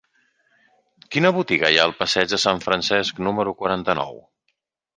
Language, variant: Catalan, Nord-Occidental